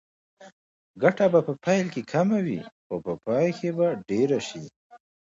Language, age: Pashto, 30-39